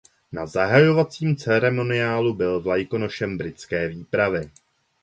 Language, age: Czech, 30-39